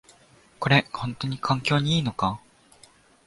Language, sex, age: Japanese, male, 19-29